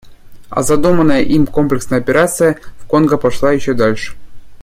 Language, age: Russian, 19-29